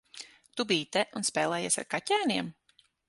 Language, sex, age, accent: Latvian, female, 30-39, Kurzeme